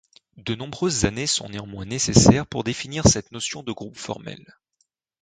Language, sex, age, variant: French, male, 19-29, Français de métropole